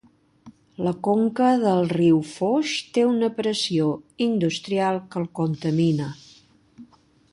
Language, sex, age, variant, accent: Catalan, female, 60-69, Balear, balear; central